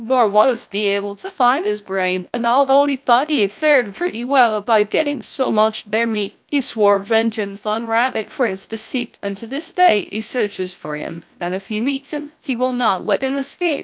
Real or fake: fake